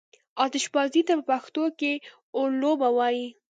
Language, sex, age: Pashto, female, 19-29